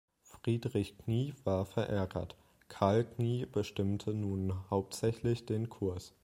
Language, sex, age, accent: German, male, 19-29, Deutschland Deutsch